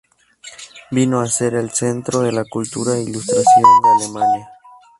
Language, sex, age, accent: Spanish, male, 19-29, México